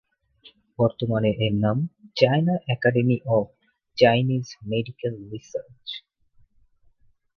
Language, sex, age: Bengali, male, 19-29